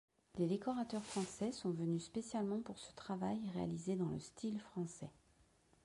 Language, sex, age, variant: French, female, 50-59, Français de métropole